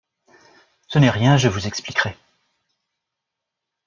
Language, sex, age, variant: French, male, 40-49, Français de métropole